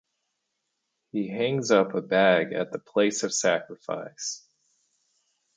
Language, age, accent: English, 30-39, United States English